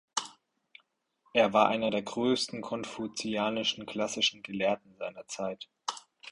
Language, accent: German, Deutschland Deutsch